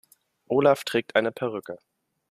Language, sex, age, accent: German, male, 19-29, Deutschland Deutsch